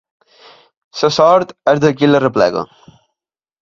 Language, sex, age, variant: Catalan, male, 19-29, Balear